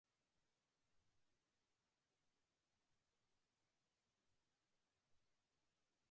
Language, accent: English, United States English